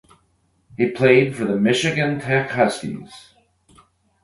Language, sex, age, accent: English, male, 40-49, Canadian English